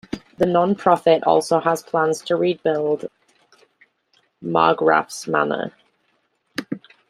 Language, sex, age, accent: English, female, 30-39, England English